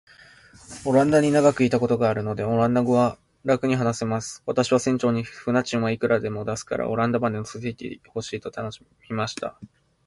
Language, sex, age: Japanese, male, 19-29